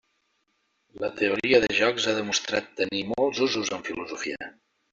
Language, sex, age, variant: Catalan, male, 40-49, Central